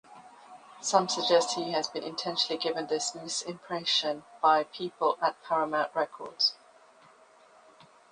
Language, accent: English, England English